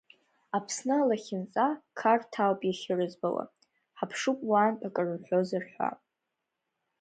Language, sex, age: Abkhazian, female, under 19